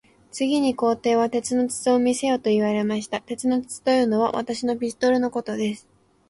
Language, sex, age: Japanese, female, under 19